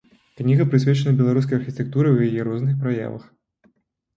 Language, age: Belarusian, 19-29